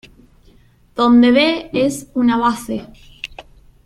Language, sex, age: Spanish, female, 19-29